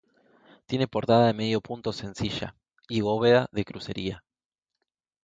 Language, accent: Spanish, Rioplatense: Argentina, Uruguay, este de Bolivia, Paraguay